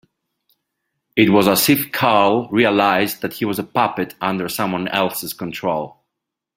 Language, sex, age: English, male, 30-39